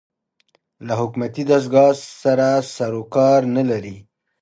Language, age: Pashto, 30-39